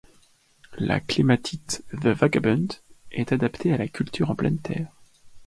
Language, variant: French, Français de métropole